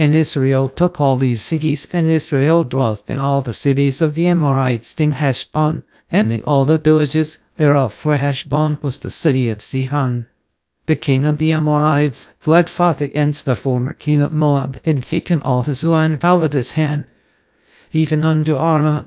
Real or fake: fake